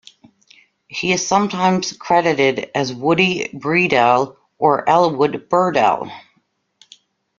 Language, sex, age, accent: English, female, 50-59, United States English